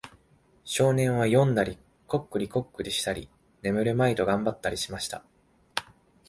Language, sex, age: Japanese, male, 19-29